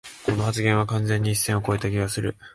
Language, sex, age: Japanese, male, 19-29